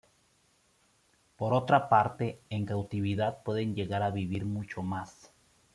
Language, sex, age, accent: Spanish, male, 19-29, México